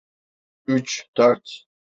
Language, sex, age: Turkish, male, 19-29